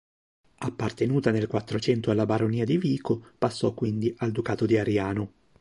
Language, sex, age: Italian, male, 30-39